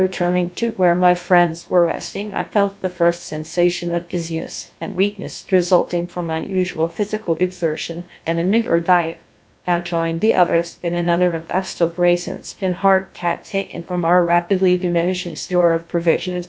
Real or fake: fake